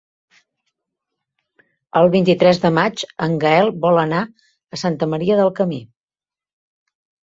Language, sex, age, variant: Catalan, female, 30-39, Central